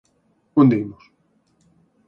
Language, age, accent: Galician, 50-59, Central (gheada)